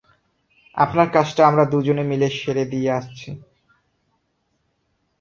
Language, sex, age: Bengali, male, 19-29